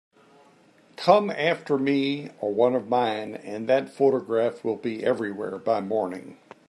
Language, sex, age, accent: English, male, 60-69, United States English